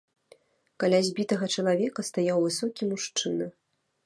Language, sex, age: Belarusian, female, 30-39